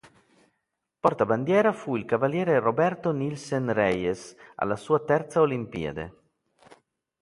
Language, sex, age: Italian, male, 40-49